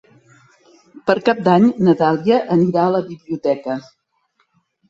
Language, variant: Catalan, Central